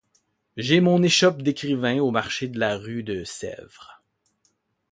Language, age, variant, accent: French, 40-49, Français d'Amérique du Nord, Français du Canada